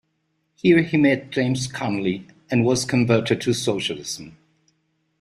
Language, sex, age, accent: English, male, 50-59, England English